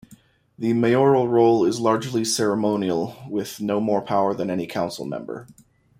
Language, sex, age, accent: English, male, 30-39, United States English